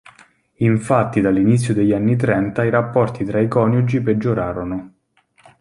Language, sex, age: Italian, male, 19-29